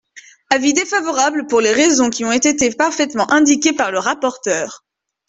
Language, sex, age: French, female, 19-29